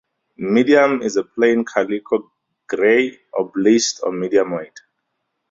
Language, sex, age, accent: English, male, 30-39, Southern African (South Africa, Zimbabwe, Namibia)